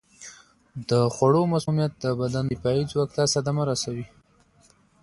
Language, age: Pashto, 30-39